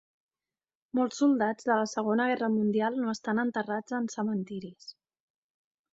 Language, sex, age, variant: Catalan, female, 30-39, Central